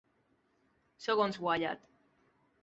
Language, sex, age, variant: Catalan, female, 30-39, Balear